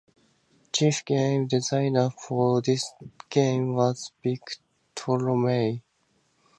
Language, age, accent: English, 19-29, United States English